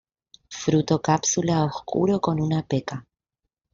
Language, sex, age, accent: Spanish, female, 30-39, Rioplatense: Argentina, Uruguay, este de Bolivia, Paraguay